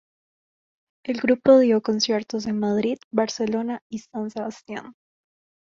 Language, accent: Spanish, América central